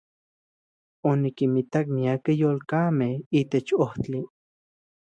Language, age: Central Puebla Nahuatl, 30-39